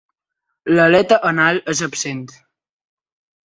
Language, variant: Catalan, Balear